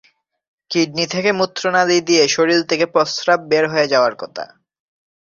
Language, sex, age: Bengali, male, 19-29